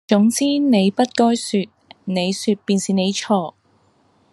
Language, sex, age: Cantonese, female, 30-39